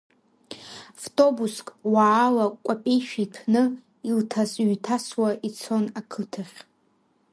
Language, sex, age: Abkhazian, female, 19-29